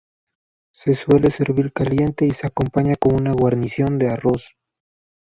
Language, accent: Spanish, América central